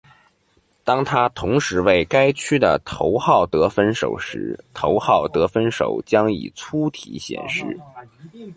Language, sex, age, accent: Chinese, male, 19-29, 出生地：北京市